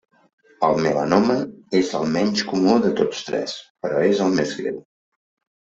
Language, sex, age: Catalan, male, 50-59